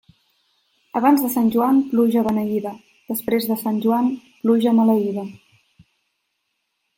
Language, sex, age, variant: Catalan, female, 19-29, Central